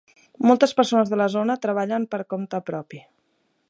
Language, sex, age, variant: Catalan, female, 30-39, Central